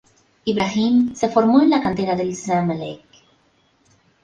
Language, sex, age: Spanish, female, 50-59